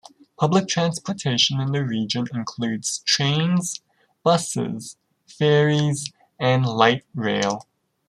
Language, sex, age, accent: English, male, 19-29, Canadian English